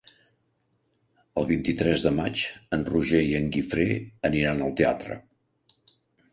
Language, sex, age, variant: Catalan, male, 70-79, Central